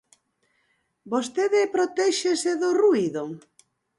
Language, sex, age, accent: Galician, female, 50-59, Atlántico (seseo e gheada)